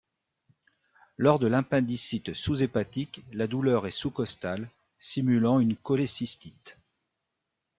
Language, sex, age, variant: French, male, 40-49, Français de métropole